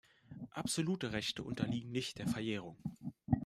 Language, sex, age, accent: German, male, 19-29, Deutschland Deutsch